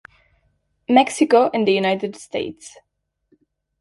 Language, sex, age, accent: Spanish, female, 19-29, España: Centro-Sur peninsular (Madrid, Toledo, Castilla-La Mancha)